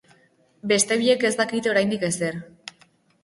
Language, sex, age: Basque, female, under 19